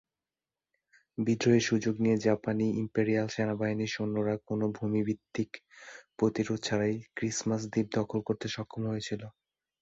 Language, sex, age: Bengali, male, 19-29